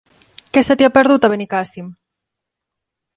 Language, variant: Catalan, Nord-Occidental